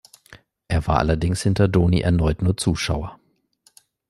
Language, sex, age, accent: German, male, 19-29, Deutschland Deutsch